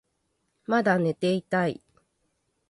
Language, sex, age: Japanese, female, 30-39